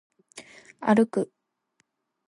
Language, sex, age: Japanese, female, 19-29